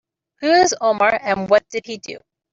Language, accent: English, United States English